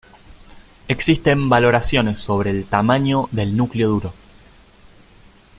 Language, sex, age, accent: Spanish, male, 19-29, Rioplatense: Argentina, Uruguay, este de Bolivia, Paraguay